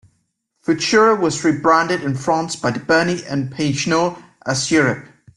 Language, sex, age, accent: English, male, 19-29, England English